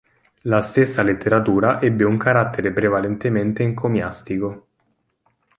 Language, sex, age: Italian, male, 19-29